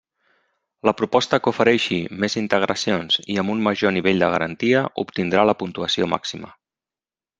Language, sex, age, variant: Catalan, male, 40-49, Central